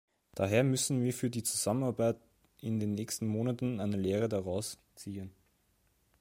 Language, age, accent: German, 19-29, Österreichisches Deutsch